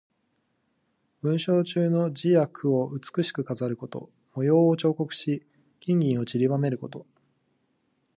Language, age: Japanese, 19-29